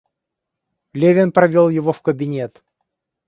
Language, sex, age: Russian, male, 50-59